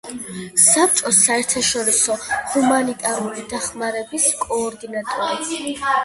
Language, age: Georgian, under 19